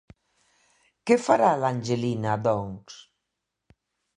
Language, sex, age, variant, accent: Catalan, female, 60-69, Nord-Occidental, nord-occidental